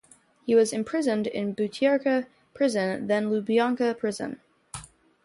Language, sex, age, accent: English, female, under 19, United States English